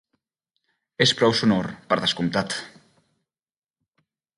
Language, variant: Catalan, Central